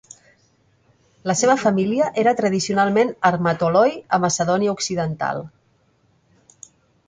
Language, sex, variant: Catalan, female, Central